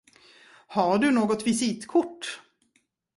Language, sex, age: Swedish, female, 40-49